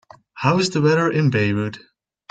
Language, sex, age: English, male, under 19